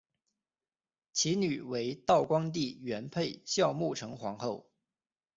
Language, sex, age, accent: Chinese, male, 19-29, 出生地：山西省